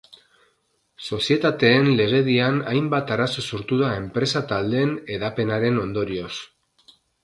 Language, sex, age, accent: Basque, male, 30-39, Mendebalekoa (Araba, Bizkaia, Gipuzkoako mendebaleko herri batzuk)